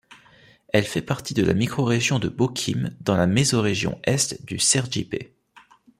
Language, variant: French, Français de métropole